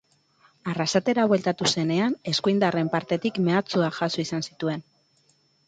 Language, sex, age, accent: Basque, female, 30-39, Mendebalekoa (Araba, Bizkaia, Gipuzkoako mendebaleko herri batzuk)